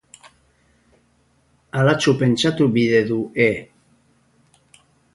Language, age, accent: Basque, 60-69, Erdialdekoa edo Nafarra (Gipuzkoa, Nafarroa)